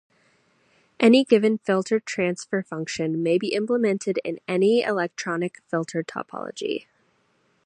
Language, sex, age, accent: English, female, 19-29, United States English